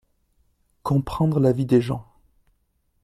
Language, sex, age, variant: French, male, 30-39, Français de métropole